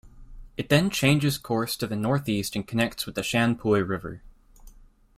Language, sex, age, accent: English, male, 19-29, United States English